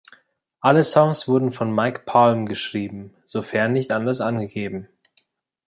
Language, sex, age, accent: German, male, 19-29, Deutschland Deutsch